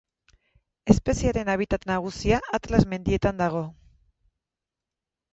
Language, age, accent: Basque, 50-59, Mendebalekoa (Araba, Bizkaia, Gipuzkoako mendebaleko herri batzuk)